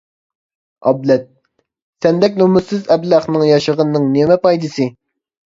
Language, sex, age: Uyghur, male, 19-29